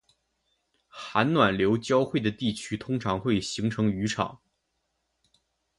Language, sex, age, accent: Chinese, male, 19-29, 出生地：黑龙江省